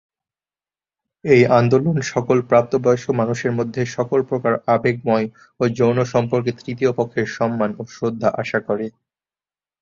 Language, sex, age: Bengali, male, 19-29